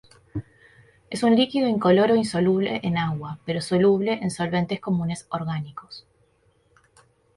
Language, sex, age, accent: Spanish, female, 30-39, Rioplatense: Argentina, Uruguay, este de Bolivia, Paraguay